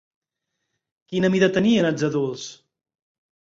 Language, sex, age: Catalan, male, 40-49